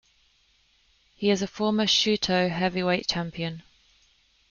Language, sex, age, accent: English, female, 30-39, England English